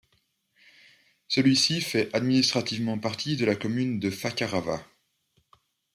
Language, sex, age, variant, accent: French, male, 30-39, Français d'Europe, Français de Belgique